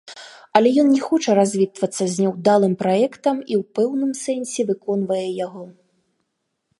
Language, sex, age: Belarusian, female, 30-39